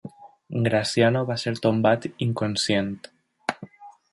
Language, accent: Catalan, valencià